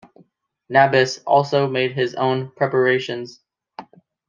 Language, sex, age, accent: English, male, 19-29, United States English